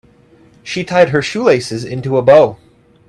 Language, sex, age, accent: English, male, 19-29, United States English